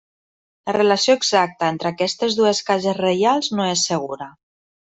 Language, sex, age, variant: Catalan, female, 30-39, Septentrional